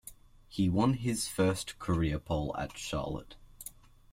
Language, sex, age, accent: English, male, under 19, Australian English